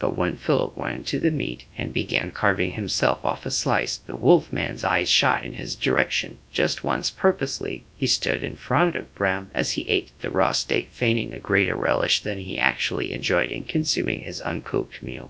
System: TTS, GradTTS